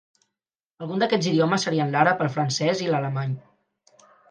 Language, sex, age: Catalan, male, 19-29